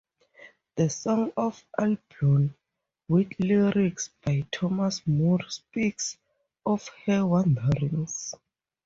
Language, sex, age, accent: English, female, 19-29, Southern African (South Africa, Zimbabwe, Namibia)